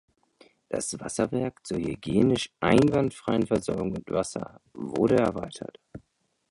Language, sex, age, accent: German, male, 19-29, Deutschland Deutsch